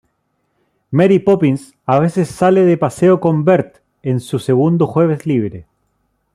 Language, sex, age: Spanish, male, 30-39